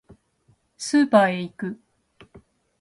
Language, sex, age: Japanese, female, 19-29